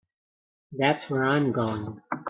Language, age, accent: English, 19-29, United States English